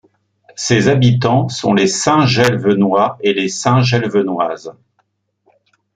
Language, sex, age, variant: French, male, 60-69, Français de métropole